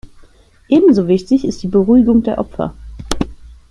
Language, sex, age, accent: German, female, 30-39, Deutschland Deutsch